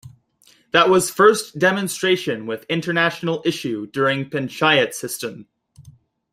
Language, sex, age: English, male, 19-29